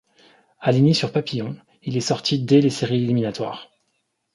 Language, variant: French, Français de métropole